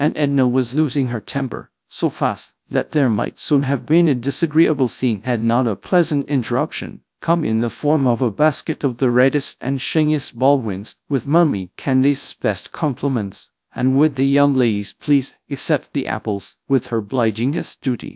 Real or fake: fake